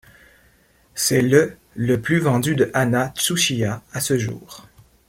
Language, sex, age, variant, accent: French, male, 40-49, Français d'Amérique du Nord, Français du Canada